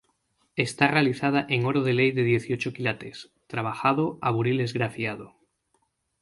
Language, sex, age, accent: Spanish, male, 30-39, España: Norte peninsular (Asturias, Castilla y León, Cantabria, País Vasco, Navarra, Aragón, La Rioja, Guadalajara, Cuenca)